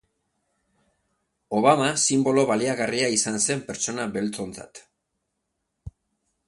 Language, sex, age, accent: Basque, male, 50-59, Erdialdekoa edo Nafarra (Gipuzkoa, Nafarroa)